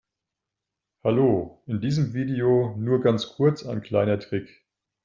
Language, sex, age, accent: German, male, 50-59, Deutschland Deutsch